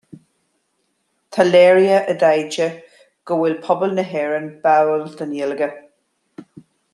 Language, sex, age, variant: Irish, male, 50-59, Gaeilge Uladh